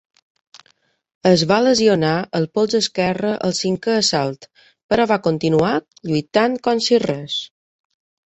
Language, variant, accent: Catalan, Balear, mallorquí